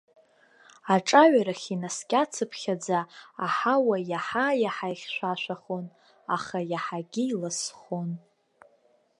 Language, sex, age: Abkhazian, female, 19-29